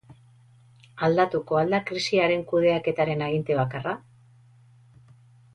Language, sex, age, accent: Basque, female, 40-49, Erdialdekoa edo Nafarra (Gipuzkoa, Nafarroa)